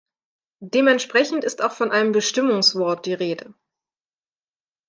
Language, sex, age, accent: German, female, 19-29, Deutschland Deutsch